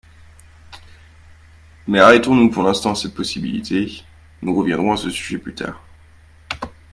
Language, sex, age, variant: French, male, 30-39, Français de métropole